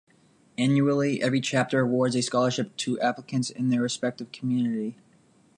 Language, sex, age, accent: English, male, 19-29, United States English